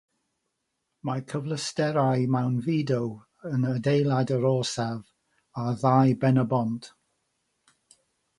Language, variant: Welsh, North-Eastern Welsh